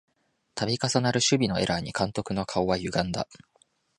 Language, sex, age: Japanese, male, 19-29